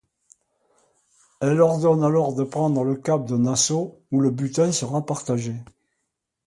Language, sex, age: French, male, 70-79